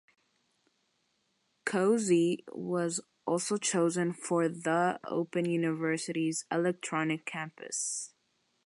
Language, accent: English, United States English